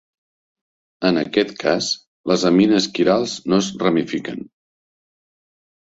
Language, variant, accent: Catalan, Central, central